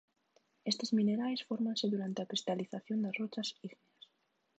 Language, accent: Galician, Normativo (estándar)